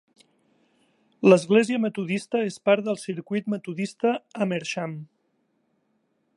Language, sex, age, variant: Catalan, male, 40-49, Central